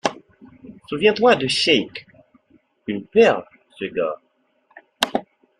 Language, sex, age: French, male, 19-29